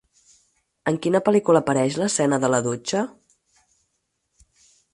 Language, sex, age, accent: Catalan, female, 40-49, estàndard